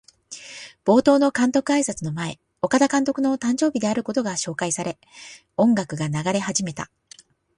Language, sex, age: Japanese, female, 40-49